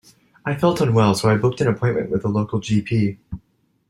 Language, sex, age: English, male, 19-29